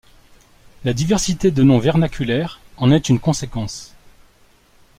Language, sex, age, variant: French, male, 40-49, Français de métropole